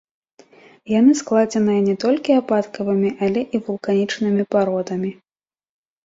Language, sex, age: Belarusian, female, 19-29